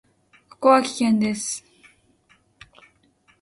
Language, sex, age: Japanese, female, 19-29